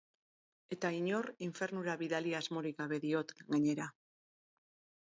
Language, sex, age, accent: Basque, female, 50-59, Erdialdekoa edo Nafarra (Gipuzkoa, Nafarroa)